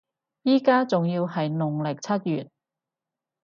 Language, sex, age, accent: Cantonese, female, 30-39, 广州音